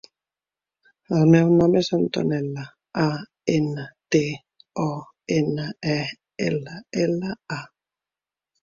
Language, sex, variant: Catalan, female, Central